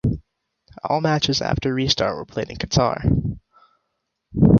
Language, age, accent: English, 19-29, United States English